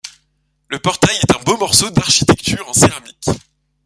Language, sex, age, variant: French, male, 30-39, Français de métropole